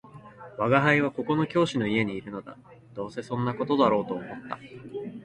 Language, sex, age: Japanese, male, 19-29